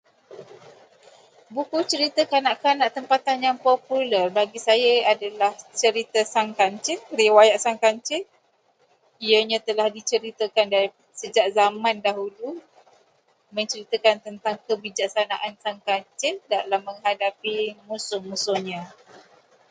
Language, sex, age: Malay, female, 30-39